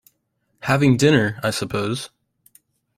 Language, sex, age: English, male, under 19